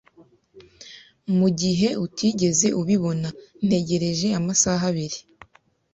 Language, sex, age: Kinyarwanda, female, 19-29